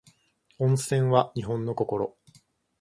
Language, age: Japanese, 19-29